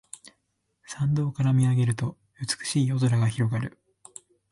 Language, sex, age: Japanese, male, 19-29